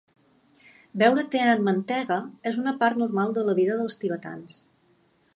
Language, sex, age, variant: Catalan, female, 40-49, Balear